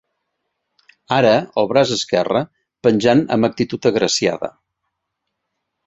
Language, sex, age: Catalan, male, 60-69